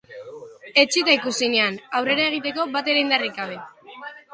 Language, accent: Basque, Erdialdekoa edo Nafarra (Gipuzkoa, Nafarroa)